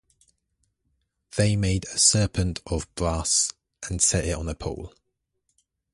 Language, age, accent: English, 19-29, England English